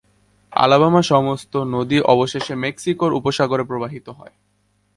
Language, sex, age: Bengali, male, 19-29